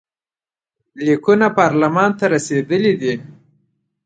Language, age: Pashto, 19-29